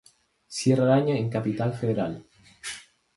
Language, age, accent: Spanish, 19-29, España: Islas Canarias